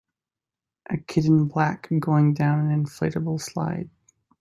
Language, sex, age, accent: English, male, 30-39, United States English